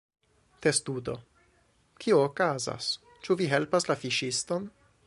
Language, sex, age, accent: Esperanto, male, 19-29, Internacia